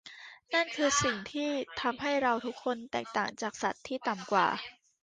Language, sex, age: Thai, female, 19-29